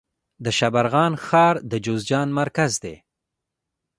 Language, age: Pashto, 19-29